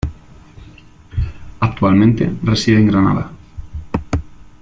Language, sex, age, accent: Spanish, male, 19-29, España: Centro-Sur peninsular (Madrid, Toledo, Castilla-La Mancha)